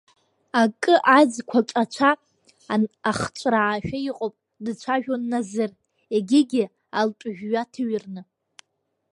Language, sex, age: Abkhazian, female, under 19